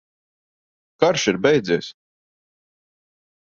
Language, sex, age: Latvian, male, 40-49